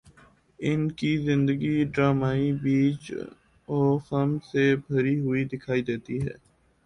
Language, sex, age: Urdu, male, 19-29